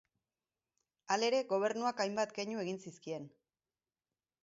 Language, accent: Basque, Erdialdekoa edo Nafarra (Gipuzkoa, Nafarroa)